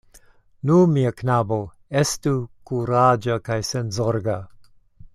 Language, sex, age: Esperanto, male, 70-79